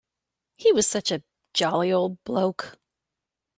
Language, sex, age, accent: English, female, 50-59, United States English